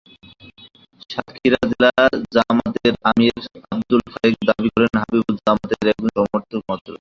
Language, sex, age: Bengali, male, 19-29